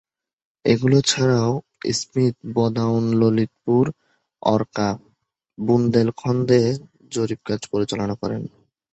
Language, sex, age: Bengali, male, 19-29